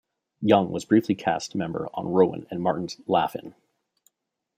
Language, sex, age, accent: English, male, 30-39, Canadian English